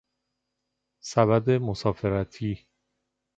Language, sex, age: Persian, male, 30-39